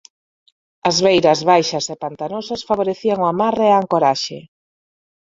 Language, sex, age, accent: Galician, female, 30-39, Normativo (estándar)